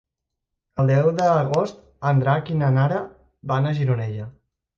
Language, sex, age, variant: Catalan, male, 30-39, Central